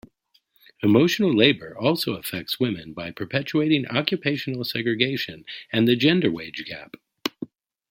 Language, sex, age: English, male, 50-59